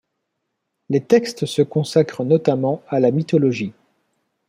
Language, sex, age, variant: French, male, 30-39, Français de métropole